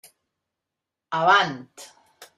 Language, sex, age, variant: Catalan, female, 50-59, Central